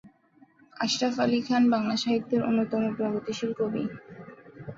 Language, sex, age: Bengali, female, 19-29